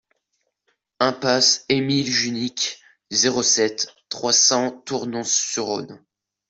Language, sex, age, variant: French, male, under 19, Français de métropole